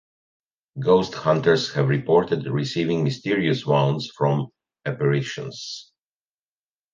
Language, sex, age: English, male, 50-59